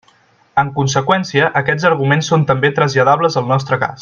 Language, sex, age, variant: Catalan, male, 19-29, Central